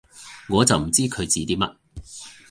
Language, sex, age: Cantonese, male, 40-49